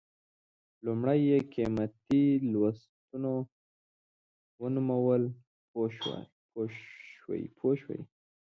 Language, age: Pashto, 19-29